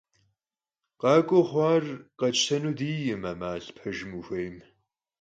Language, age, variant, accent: Kabardian, 19-29, Адыгэбзэ (Къэбэрдей, Кирил, псоми зэдай), Джылэхъстэней (Gilahsteney)